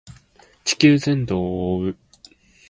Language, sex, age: Japanese, male, 19-29